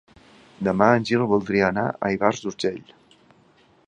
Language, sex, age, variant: Catalan, male, 50-59, Central